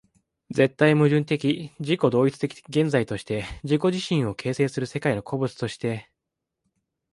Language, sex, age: Japanese, male, 19-29